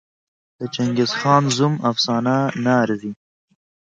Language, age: Pashto, 19-29